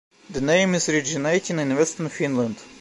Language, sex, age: English, male, 19-29